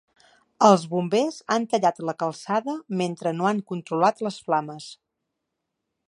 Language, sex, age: Catalan, female, 30-39